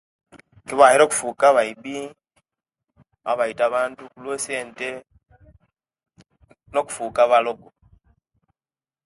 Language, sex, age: Kenyi, male, under 19